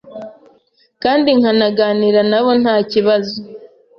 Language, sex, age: Kinyarwanda, female, 19-29